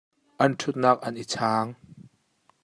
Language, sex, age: Hakha Chin, male, 30-39